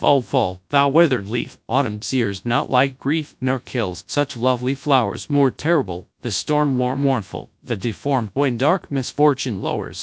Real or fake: fake